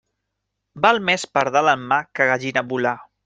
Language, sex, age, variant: Catalan, male, 19-29, Central